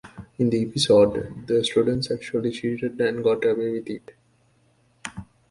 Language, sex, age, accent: English, male, 19-29, United States English